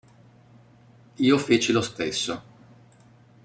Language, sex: Italian, male